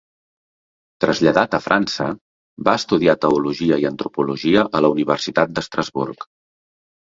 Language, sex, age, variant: Catalan, male, 40-49, Central